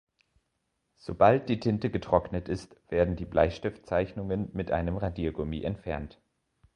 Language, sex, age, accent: German, male, 19-29, Deutschland Deutsch